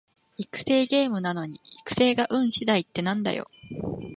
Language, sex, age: Japanese, female, 19-29